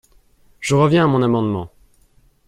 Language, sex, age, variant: French, male, 19-29, Français de métropole